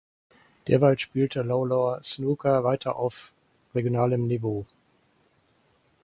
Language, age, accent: German, 60-69, Deutschland Deutsch